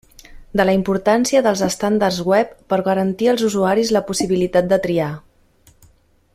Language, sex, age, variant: Catalan, female, 30-39, Central